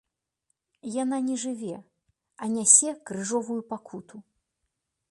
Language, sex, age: Belarusian, female, 40-49